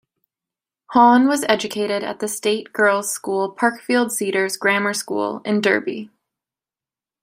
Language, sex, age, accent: English, female, 19-29, Canadian English